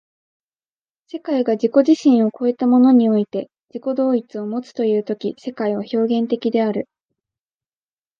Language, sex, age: Japanese, female, 19-29